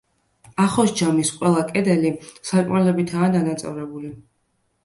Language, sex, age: Georgian, female, 19-29